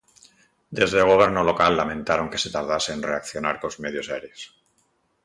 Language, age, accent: Galician, 50-59, Atlántico (seseo e gheada)